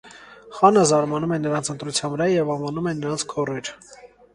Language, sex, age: Armenian, male, 19-29